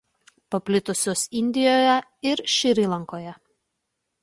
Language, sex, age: Lithuanian, female, 30-39